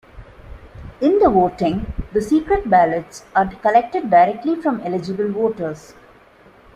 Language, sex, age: English, female, 30-39